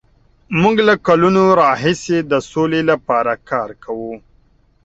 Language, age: Pashto, 30-39